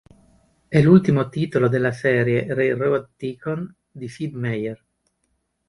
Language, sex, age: Italian, male, 40-49